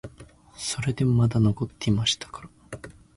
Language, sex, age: Japanese, male, 19-29